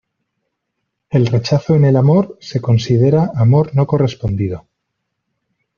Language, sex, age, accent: Spanish, male, 30-39, España: Norte peninsular (Asturias, Castilla y León, Cantabria, País Vasco, Navarra, Aragón, La Rioja, Guadalajara, Cuenca)